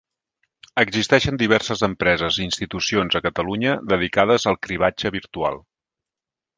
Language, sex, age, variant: Catalan, male, 50-59, Central